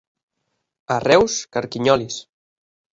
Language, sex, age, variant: Catalan, male, 19-29, Central